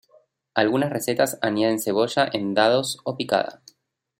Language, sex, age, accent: Spanish, male, 30-39, Rioplatense: Argentina, Uruguay, este de Bolivia, Paraguay